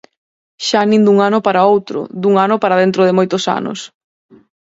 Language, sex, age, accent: Galician, female, 19-29, Atlántico (seseo e gheada)